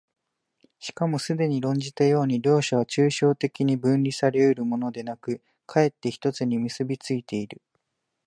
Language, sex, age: Japanese, male, 19-29